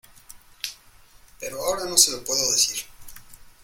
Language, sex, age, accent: Spanish, male, 19-29, México